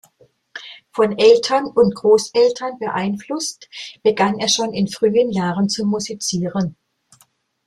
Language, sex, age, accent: German, female, 60-69, Deutschland Deutsch